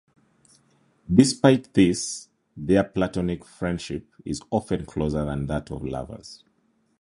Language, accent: English, Ugandan english